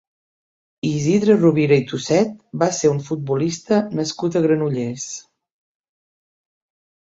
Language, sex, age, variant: Catalan, female, 50-59, Central